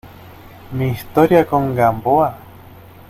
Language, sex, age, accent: Spanish, male, 19-29, Rioplatense: Argentina, Uruguay, este de Bolivia, Paraguay